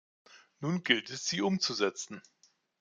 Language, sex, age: German, male, 50-59